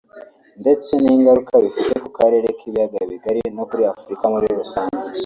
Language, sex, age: Kinyarwanda, male, under 19